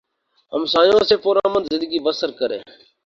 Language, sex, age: Urdu, male, 19-29